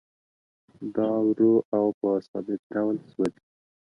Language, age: Pashto, 30-39